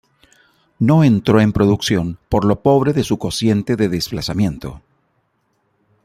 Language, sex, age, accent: Spanish, male, 50-59, América central